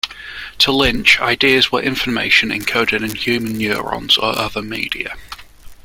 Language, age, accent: English, 19-29, England English